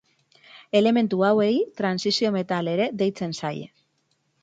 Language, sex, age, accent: Basque, female, 30-39, Mendebalekoa (Araba, Bizkaia, Gipuzkoako mendebaleko herri batzuk)